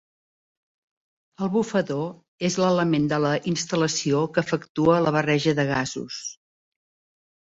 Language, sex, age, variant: Catalan, female, 60-69, Central